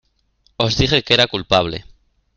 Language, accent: Spanish, España: Norte peninsular (Asturias, Castilla y León, Cantabria, País Vasco, Navarra, Aragón, La Rioja, Guadalajara, Cuenca)